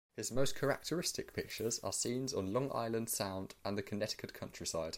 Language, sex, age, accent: English, male, under 19, England English